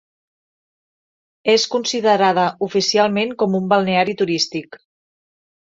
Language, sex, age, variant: Catalan, female, 40-49, Central